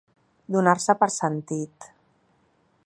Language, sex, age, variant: Catalan, female, 40-49, Central